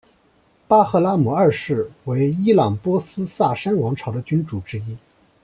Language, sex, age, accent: Chinese, male, 19-29, 出生地：江苏省